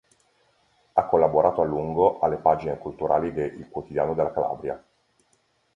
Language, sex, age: Italian, male, 30-39